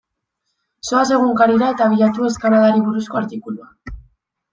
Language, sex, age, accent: Basque, female, 19-29, Mendebalekoa (Araba, Bizkaia, Gipuzkoako mendebaleko herri batzuk)